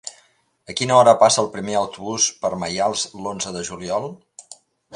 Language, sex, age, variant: Catalan, male, 60-69, Central